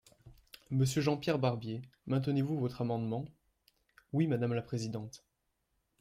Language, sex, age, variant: French, male, 19-29, Français de métropole